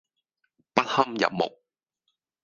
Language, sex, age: Cantonese, male, 30-39